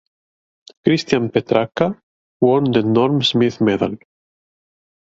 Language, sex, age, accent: English, male, 30-39, England English